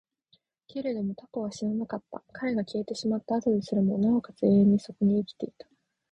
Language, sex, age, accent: Japanese, female, 19-29, 標準語